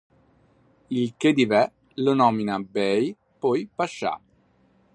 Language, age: Italian, 30-39